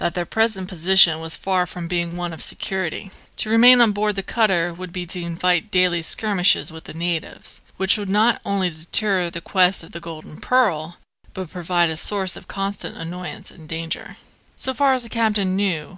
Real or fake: real